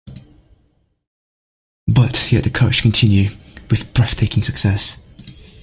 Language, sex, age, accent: English, male, 19-29, England English